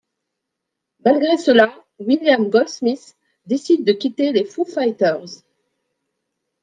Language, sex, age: French, female, 50-59